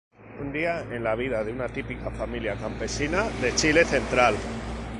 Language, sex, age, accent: Spanish, male, 40-49, España: Norte peninsular (Asturias, Castilla y León, Cantabria, País Vasco, Navarra, Aragón, La Rioja, Guadalajara, Cuenca)